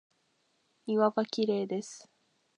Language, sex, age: Japanese, female, 19-29